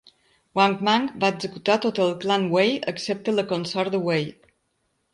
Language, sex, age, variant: Catalan, female, 50-59, Balear